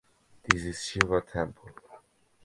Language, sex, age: English, male, 19-29